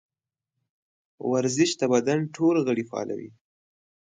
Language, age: Pashto, 19-29